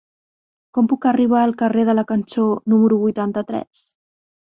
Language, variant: Catalan, Central